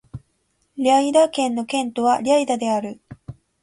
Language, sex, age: Japanese, female, 19-29